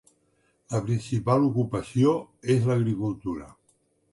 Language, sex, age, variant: Catalan, male, 60-69, Central